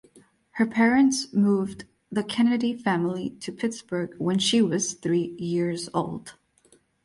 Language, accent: English, United States English